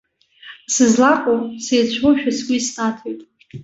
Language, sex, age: Abkhazian, female, under 19